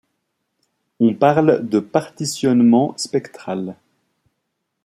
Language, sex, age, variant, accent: French, male, 30-39, Français d'Europe, Français de Suisse